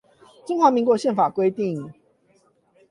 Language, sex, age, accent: Chinese, male, 30-39, 出生地：桃園市